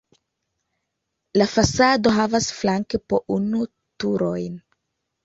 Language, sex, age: Esperanto, female, 19-29